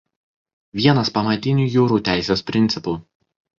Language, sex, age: Lithuanian, male, 19-29